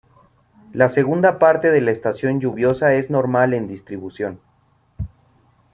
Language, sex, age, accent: Spanish, male, 30-39, México